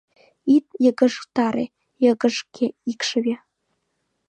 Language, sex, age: Mari, female, 19-29